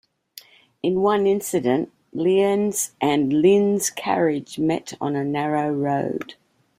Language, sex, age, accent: English, female, 60-69, United States English